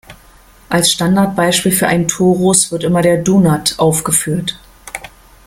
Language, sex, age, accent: German, female, 50-59, Deutschland Deutsch